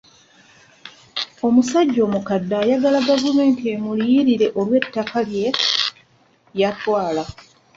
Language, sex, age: Ganda, female, 30-39